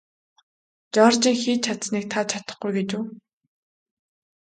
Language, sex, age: Mongolian, female, 19-29